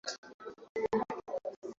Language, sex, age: Swahili, male, 19-29